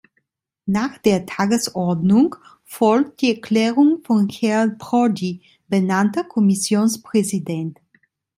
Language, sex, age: German, female, 30-39